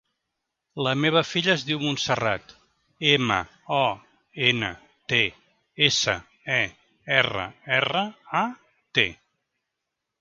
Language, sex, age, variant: Catalan, male, 50-59, Central